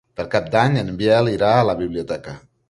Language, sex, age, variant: Catalan, male, 40-49, Central